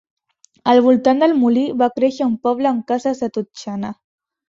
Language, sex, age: Catalan, female, under 19